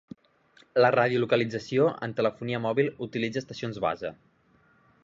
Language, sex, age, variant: Catalan, male, 19-29, Central